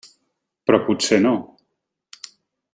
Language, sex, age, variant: Catalan, male, 40-49, Central